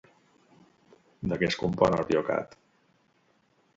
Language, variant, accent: Catalan, Central, central